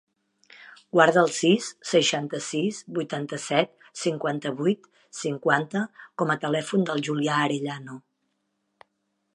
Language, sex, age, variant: Catalan, female, 40-49, Central